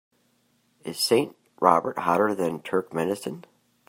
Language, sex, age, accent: English, male, 40-49, United States English